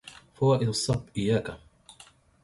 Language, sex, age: Arabic, male, 30-39